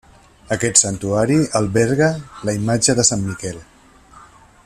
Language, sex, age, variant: Catalan, male, 50-59, Central